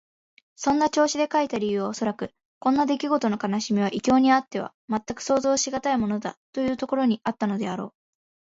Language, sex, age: Japanese, female, 19-29